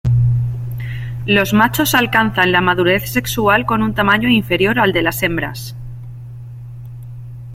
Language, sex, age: Spanish, female, 40-49